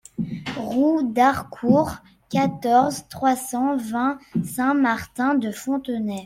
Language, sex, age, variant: French, female, under 19, Français de métropole